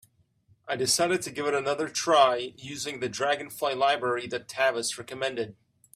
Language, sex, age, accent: English, male, 30-39, United States English